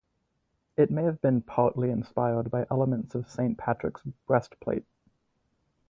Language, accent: English, Canadian English